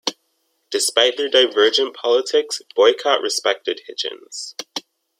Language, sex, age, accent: English, male, under 19, United States English